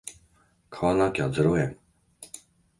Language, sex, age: Japanese, male, 50-59